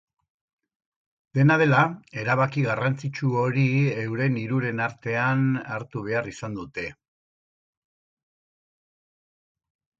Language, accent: Basque, Erdialdekoa edo Nafarra (Gipuzkoa, Nafarroa)